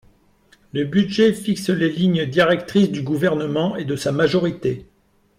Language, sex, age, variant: French, male, 40-49, Français de métropole